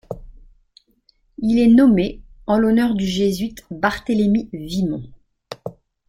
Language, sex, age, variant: French, female, 50-59, Français de métropole